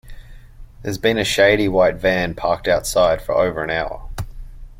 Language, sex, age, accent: English, male, 30-39, Australian English